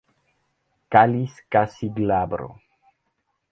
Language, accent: Spanish, Andino-Pacífico: Colombia, Perú, Ecuador, oeste de Bolivia y Venezuela andina